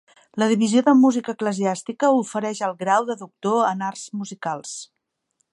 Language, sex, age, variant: Catalan, female, 50-59, Central